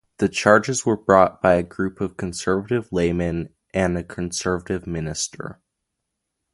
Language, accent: English, United States English